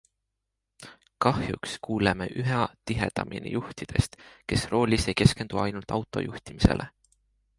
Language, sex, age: Estonian, male, 19-29